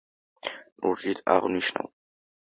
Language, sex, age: Georgian, male, 19-29